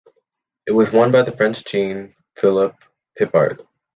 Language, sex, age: English, male, under 19